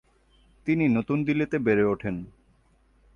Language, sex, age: Bengali, male, 30-39